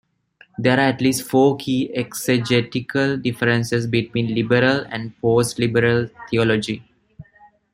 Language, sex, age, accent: English, male, 19-29, India and South Asia (India, Pakistan, Sri Lanka)